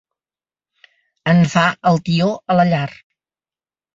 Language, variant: Catalan, Central